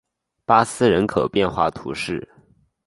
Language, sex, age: Chinese, male, under 19